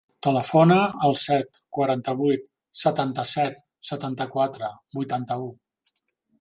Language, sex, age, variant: Catalan, male, 50-59, Central